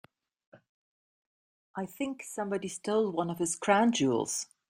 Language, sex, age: English, female, 40-49